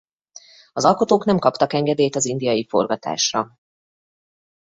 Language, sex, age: Hungarian, female, 30-39